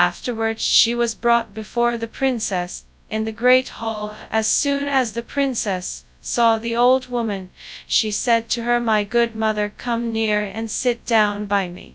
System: TTS, FastPitch